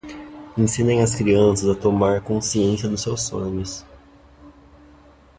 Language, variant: Portuguese, Portuguese (Brasil)